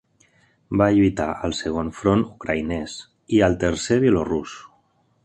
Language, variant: Catalan, Central